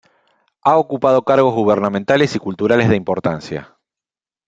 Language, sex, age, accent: Spanish, male, 40-49, Rioplatense: Argentina, Uruguay, este de Bolivia, Paraguay